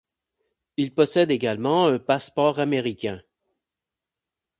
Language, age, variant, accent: French, 30-39, Français d'Amérique du Nord, Français du Canada